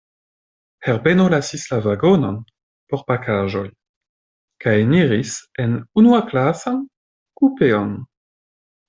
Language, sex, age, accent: Esperanto, male, 19-29, Internacia